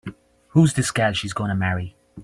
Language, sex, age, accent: English, male, 30-39, Irish English